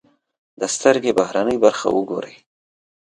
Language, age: Pashto, 30-39